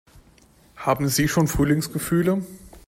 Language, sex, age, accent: German, male, 19-29, Deutschland Deutsch